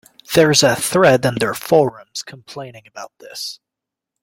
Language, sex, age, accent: English, male, 30-39, Canadian English